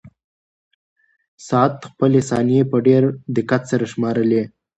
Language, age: Pashto, 19-29